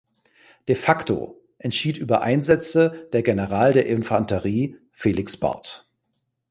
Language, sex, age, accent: German, male, 40-49, Deutschland Deutsch